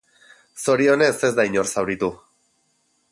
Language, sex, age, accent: Basque, male, 30-39, Erdialdekoa edo Nafarra (Gipuzkoa, Nafarroa)